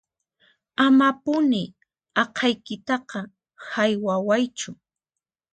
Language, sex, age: Puno Quechua, female, 30-39